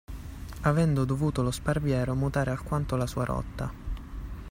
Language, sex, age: Italian, male, 19-29